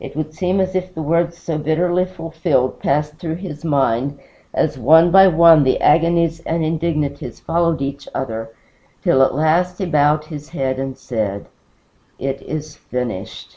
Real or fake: real